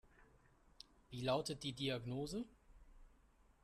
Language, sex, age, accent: German, male, 30-39, Deutschland Deutsch